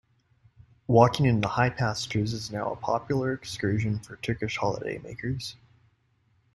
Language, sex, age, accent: English, male, 19-29, United States English